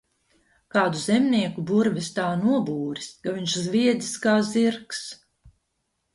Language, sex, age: Latvian, female, 60-69